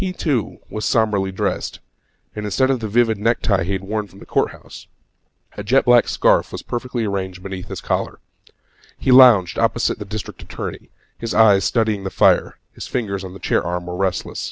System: none